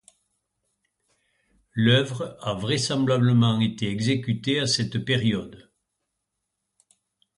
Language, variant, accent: French, Français de métropole, Français du sud de la France